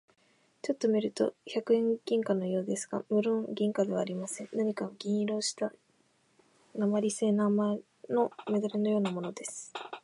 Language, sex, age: Japanese, female, 19-29